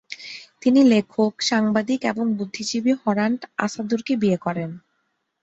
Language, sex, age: Bengali, female, 19-29